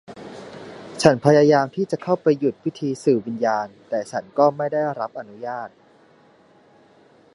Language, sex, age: Thai, male, 19-29